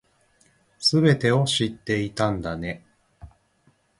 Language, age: Japanese, 40-49